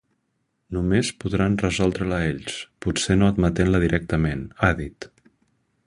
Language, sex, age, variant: Catalan, male, 30-39, Central